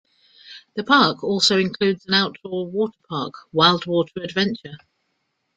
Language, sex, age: English, female, 50-59